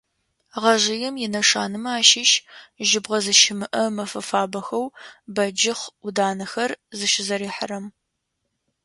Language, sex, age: Adyghe, female, 19-29